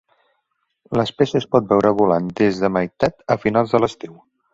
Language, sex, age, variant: Catalan, male, 30-39, Central